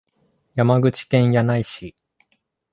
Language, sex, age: Japanese, male, 19-29